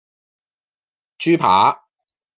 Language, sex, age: Cantonese, male, 40-49